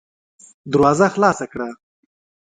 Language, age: Pashto, 19-29